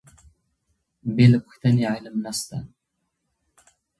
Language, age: Pashto, 30-39